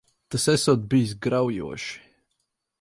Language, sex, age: Latvian, male, 19-29